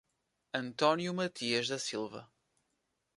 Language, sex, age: Portuguese, male, 30-39